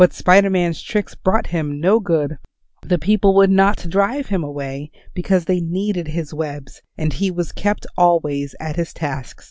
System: none